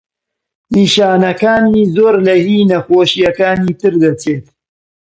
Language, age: Central Kurdish, 30-39